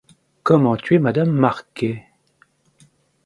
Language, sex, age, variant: French, male, 60-69, Français de métropole